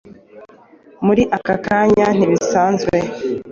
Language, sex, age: Kinyarwanda, female, 19-29